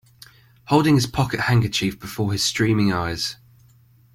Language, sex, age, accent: English, male, 19-29, England English